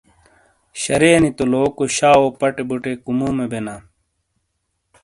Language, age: Shina, 30-39